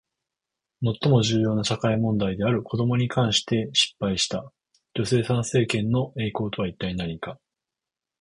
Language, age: Japanese, 19-29